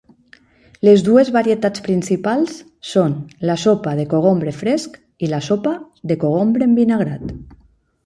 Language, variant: Catalan, Nord-Occidental